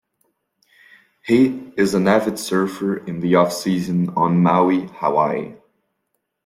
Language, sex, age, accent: English, male, 19-29, United States English